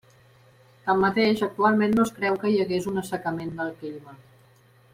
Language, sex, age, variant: Catalan, female, 50-59, Central